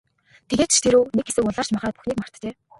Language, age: Mongolian, 19-29